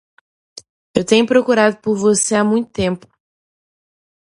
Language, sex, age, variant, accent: Portuguese, female, 30-39, Portuguese (Brasil), Mineiro